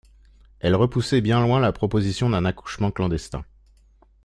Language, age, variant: French, 19-29, Français de métropole